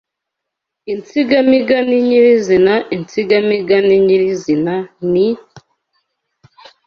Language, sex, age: Kinyarwanda, female, 19-29